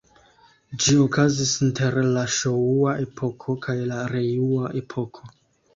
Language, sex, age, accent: Esperanto, male, 19-29, Internacia